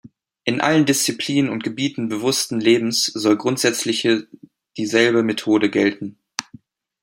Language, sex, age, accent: German, male, under 19, Deutschland Deutsch